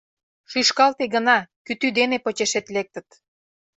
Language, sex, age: Mari, female, 40-49